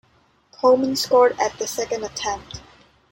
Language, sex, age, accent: English, female, 19-29, Hong Kong English